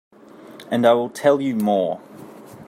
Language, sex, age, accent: English, male, 19-29, Australian English